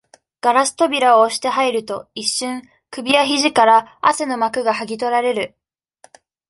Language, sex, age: Japanese, female, 19-29